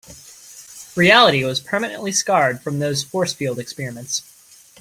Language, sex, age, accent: English, male, 19-29, United States English